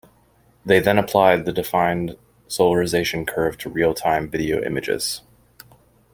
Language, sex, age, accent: English, male, 19-29, United States English